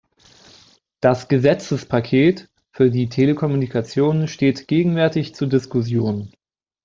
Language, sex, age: German, male, 19-29